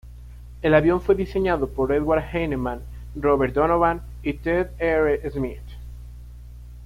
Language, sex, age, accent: Spanish, male, under 19, Andino-Pacífico: Colombia, Perú, Ecuador, oeste de Bolivia y Venezuela andina